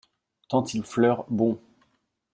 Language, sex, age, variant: French, male, 40-49, Français de métropole